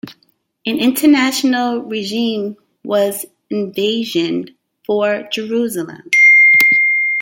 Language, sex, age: English, female, 40-49